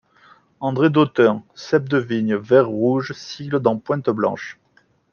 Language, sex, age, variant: French, male, 30-39, Français de métropole